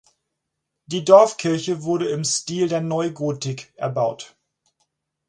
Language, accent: German, Deutschland Deutsch